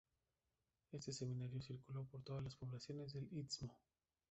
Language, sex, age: Spanish, male, 19-29